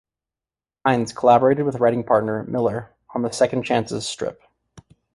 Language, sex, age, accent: English, male, 19-29, United States English